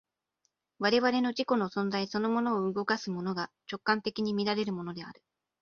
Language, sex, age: Japanese, female, 19-29